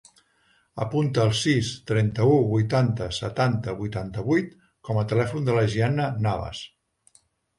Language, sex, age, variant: Catalan, male, 60-69, Central